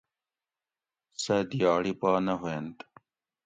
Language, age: Gawri, 40-49